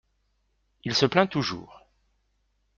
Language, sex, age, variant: French, male, 40-49, Français de métropole